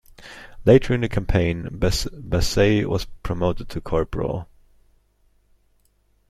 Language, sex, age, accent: English, male, 19-29, England English